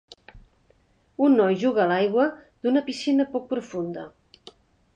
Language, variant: Catalan, Central